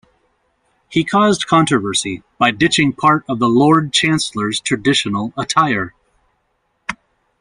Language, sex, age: English, male, 40-49